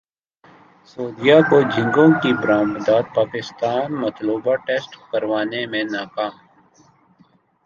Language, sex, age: Urdu, male, 19-29